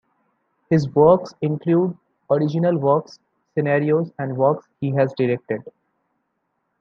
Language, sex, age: English, male, 30-39